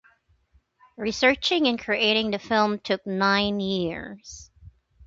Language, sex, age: English, female, 40-49